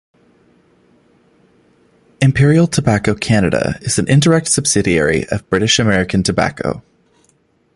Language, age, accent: English, 19-29, United States English